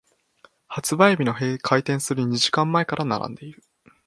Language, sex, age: Japanese, male, 19-29